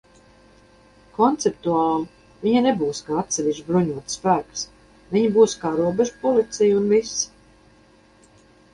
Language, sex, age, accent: Latvian, female, 50-59, Kurzeme